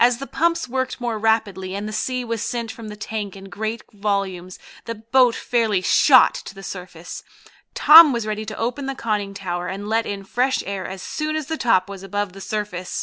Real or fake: real